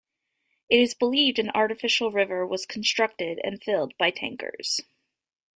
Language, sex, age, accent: English, female, 19-29, United States English